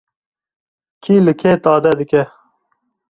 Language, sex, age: Kurdish, male, 30-39